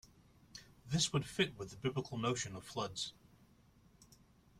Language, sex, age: English, male, 30-39